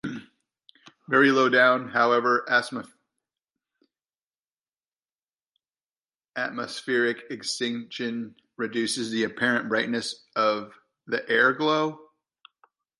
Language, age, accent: English, 50-59, United States English